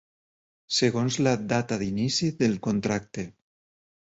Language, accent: Catalan, valencià